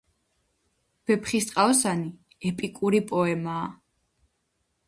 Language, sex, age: Georgian, female, under 19